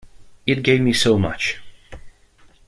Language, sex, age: English, male, 19-29